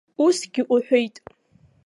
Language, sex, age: Abkhazian, female, under 19